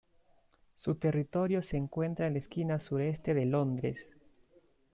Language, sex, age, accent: Spanish, male, 19-29, Andino-Pacífico: Colombia, Perú, Ecuador, oeste de Bolivia y Venezuela andina